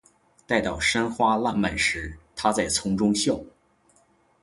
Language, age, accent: Chinese, 19-29, 出生地：吉林省